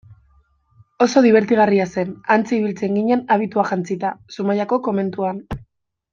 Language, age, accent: Basque, 19-29, Mendebalekoa (Araba, Bizkaia, Gipuzkoako mendebaleko herri batzuk)